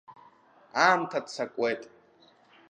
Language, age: Abkhazian, under 19